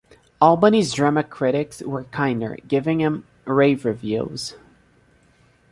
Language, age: English, under 19